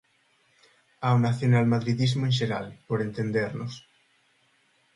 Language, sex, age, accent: Galician, male, 19-29, Central (sen gheada)